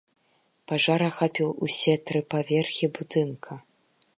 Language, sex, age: Belarusian, female, 19-29